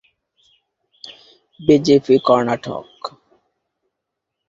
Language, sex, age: Bengali, male, 19-29